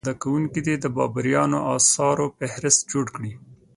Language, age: Pashto, 19-29